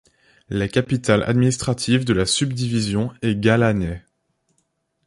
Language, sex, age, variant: French, male, under 19, Français de métropole